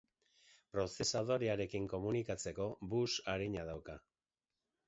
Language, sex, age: Basque, male, 60-69